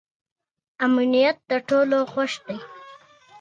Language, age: Pashto, 30-39